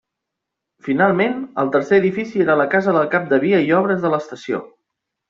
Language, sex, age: Catalan, male, 30-39